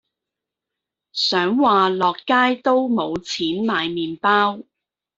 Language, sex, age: Cantonese, female, 30-39